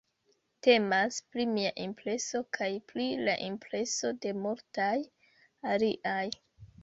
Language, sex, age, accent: Esperanto, female, 19-29, Internacia